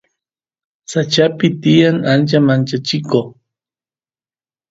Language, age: Santiago del Estero Quichua, 40-49